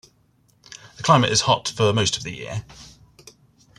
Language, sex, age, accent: English, male, 30-39, England English